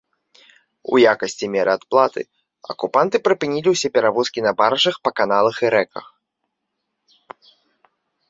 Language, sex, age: Belarusian, male, 19-29